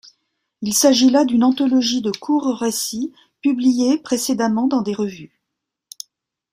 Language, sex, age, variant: French, female, 60-69, Français de métropole